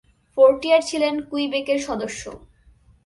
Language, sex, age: Bengali, female, 19-29